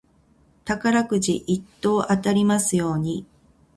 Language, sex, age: Japanese, female, 50-59